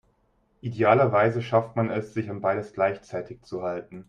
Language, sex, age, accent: German, male, 19-29, Deutschland Deutsch